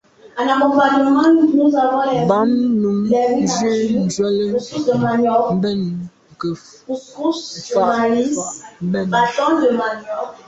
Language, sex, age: Medumba, female, 19-29